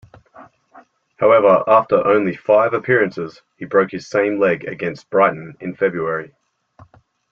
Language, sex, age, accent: English, male, 30-39, Australian English